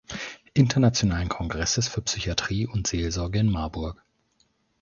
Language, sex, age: German, male, 19-29